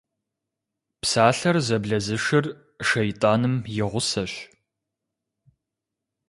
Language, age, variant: Kabardian, 19-29, Адыгэбзэ (Къэбэрдей, Кирил, псоми зэдай)